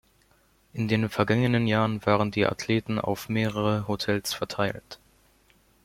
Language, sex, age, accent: German, male, under 19, Deutschland Deutsch